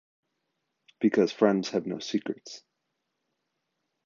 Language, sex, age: English, male, under 19